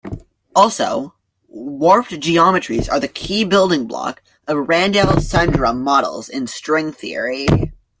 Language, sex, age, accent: English, male, under 19, Canadian English